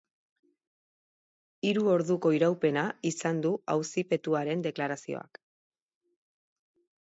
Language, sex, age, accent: Basque, female, 40-49, Erdialdekoa edo Nafarra (Gipuzkoa, Nafarroa)